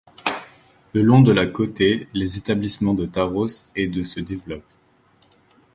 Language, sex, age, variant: French, male, 19-29, Français de métropole